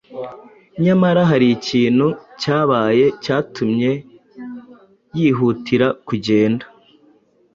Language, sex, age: Kinyarwanda, male, 19-29